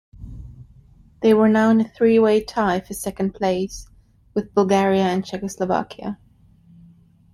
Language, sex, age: English, female, 30-39